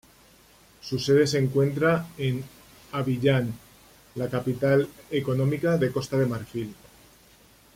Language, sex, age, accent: Spanish, male, 40-49, España: Centro-Sur peninsular (Madrid, Toledo, Castilla-La Mancha)